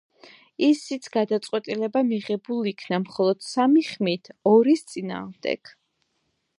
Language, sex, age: Georgian, female, 19-29